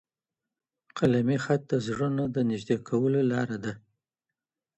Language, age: Pashto, 50-59